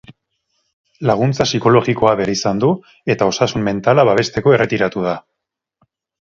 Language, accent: Basque, Erdialdekoa edo Nafarra (Gipuzkoa, Nafarroa)